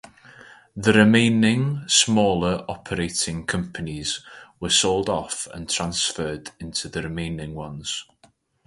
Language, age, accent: English, 30-39, Welsh English